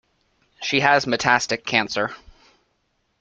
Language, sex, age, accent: English, male, 19-29, United States English